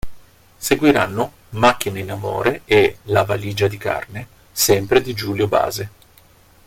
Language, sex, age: Italian, male, 40-49